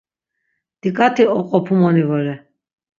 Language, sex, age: Laz, female, 60-69